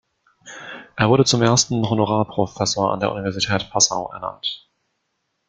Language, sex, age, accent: German, male, 19-29, Deutschland Deutsch